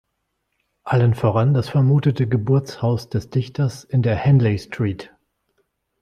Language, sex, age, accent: German, male, 40-49, Deutschland Deutsch